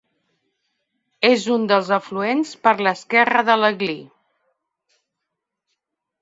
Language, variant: Catalan, Central